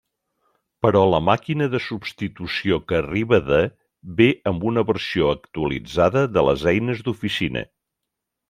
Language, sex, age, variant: Catalan, male, 60-69, Central